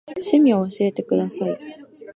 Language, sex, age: Japanese, female, 19-29